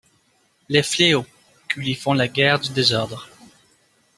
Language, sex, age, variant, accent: French, male, 30-39, Français d'Amérique du Nord, Français du Canada